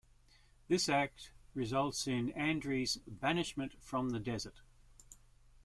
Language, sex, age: English, male, 60-69